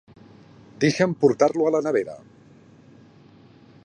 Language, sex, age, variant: Catalan, male, 50-59, Central